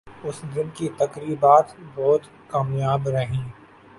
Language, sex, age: Urdu, male, 19-29